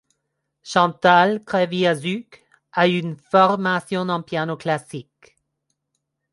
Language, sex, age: French, female, 30-39